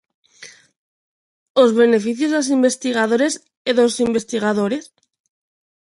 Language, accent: Galician, Neofalante